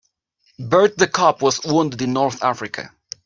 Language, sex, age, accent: English, male, 30-39, United States English